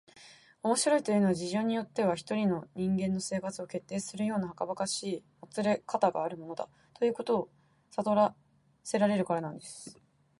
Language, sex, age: Japanese, female, 19-29